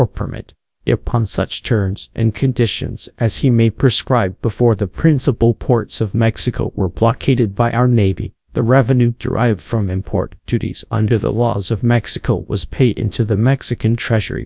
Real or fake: fake